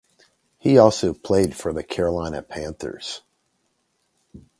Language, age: English, 50-59